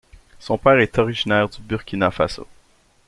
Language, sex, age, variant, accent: French, male, 30-39, Français d'Amérique du Nord, Français du Canada